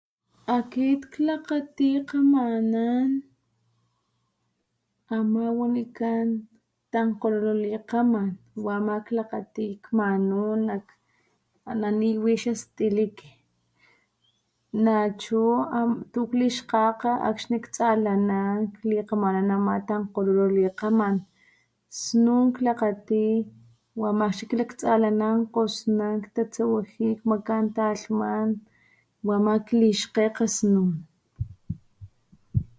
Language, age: Papantla Totonac, 30-39